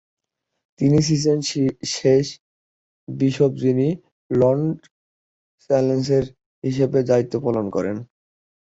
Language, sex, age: Bengali, male, 19-29